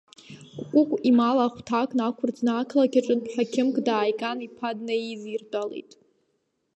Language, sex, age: Abkhazian, female, under 19